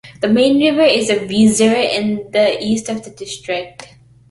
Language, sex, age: English, female, under 19